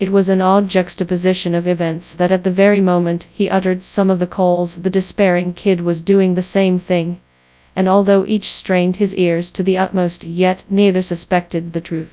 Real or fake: fake